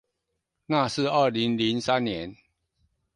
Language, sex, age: Chinese, male, 60-69